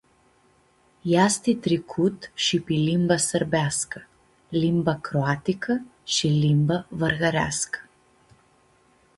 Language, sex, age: Aromanian, female, 30-39